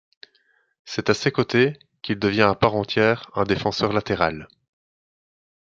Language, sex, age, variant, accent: French, male, 30-39, Français d'Europe, Français de Belgique